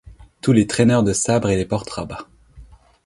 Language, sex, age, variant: French, male, under 19, Français de métropole